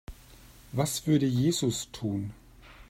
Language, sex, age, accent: German, male, 50-59, Deutschland Deutsch